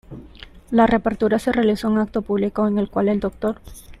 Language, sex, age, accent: Spanish, female, 19-29, América central